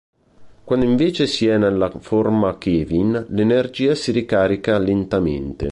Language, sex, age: Italian, male, 30-39